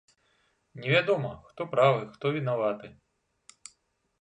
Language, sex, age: Belarusian, male, 50-59